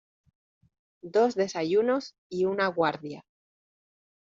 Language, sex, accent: Spanish, female, España: Islas Canarias